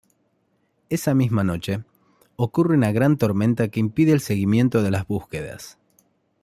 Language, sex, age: Spanish, male, 30-39